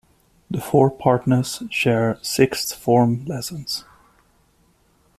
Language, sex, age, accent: English, male, 30-39, United States English